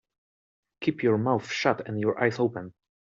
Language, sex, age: English, male, 19-29